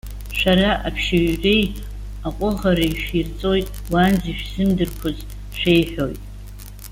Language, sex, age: Abkhazian, female, 70-79